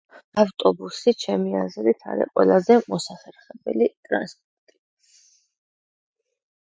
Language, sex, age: Georgian, female, 30-39